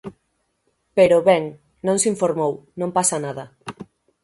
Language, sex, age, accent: Galician, female, 19-29, Central (gheada); Oriental (común en zona oriental)